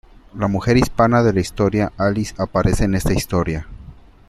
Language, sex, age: Spanish, male, 19-29